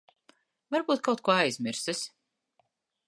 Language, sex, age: Latvian, female, 30-39